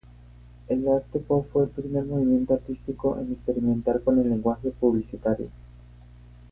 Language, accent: Spanish, México